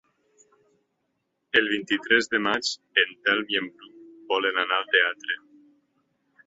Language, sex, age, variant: Catalan, male, 19-29, Nord-Occidental